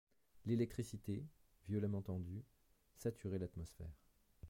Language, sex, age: French, male, 30-39